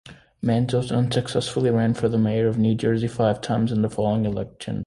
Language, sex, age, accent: English, male, 19-29, United States English